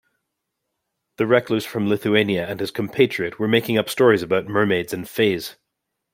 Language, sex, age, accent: English, male, 40-49, Canadian English